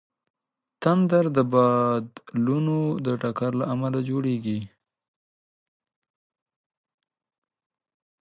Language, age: Pashto, 19-29